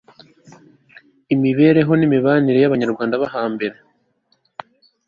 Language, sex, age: Kinyarwanda, male, 19-29